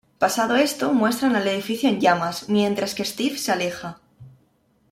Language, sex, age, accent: Spanish, female, 19-29, España: Centro-Sur peninsular (Madrid, Toledo, Castilla-La Mancha)